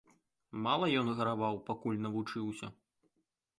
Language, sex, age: Belarusian, male, 19-29